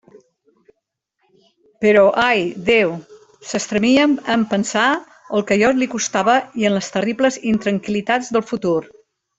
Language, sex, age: Catalan, female, 60-69